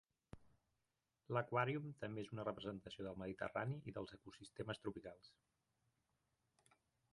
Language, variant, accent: Catalan, Central, tarragoní